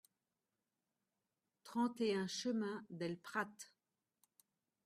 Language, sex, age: French, female, 50-59